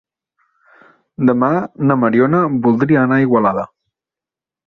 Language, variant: Catalan, Central